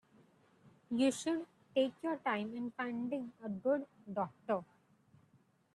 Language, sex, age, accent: English, female, 19-29, India and South Asia (India, Pakistan, Sri Lanka)